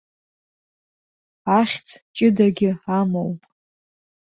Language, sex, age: Abkhazian, female, 19-29